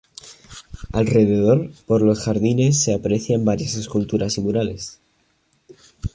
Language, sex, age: Spanish, male, under 19